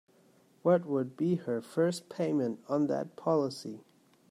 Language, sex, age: English, male, 19-29